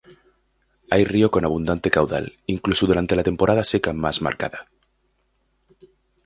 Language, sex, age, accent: Spanish, male, 19-29, España: Norte peninsular (Asturias, Castilla y León, Cantabria, País Vasco, Navarra, Aragón, La Rioja, Guadalajara, Cuenca)